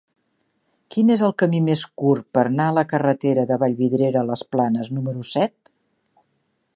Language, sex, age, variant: Catalan, female, 60-69, Septentrional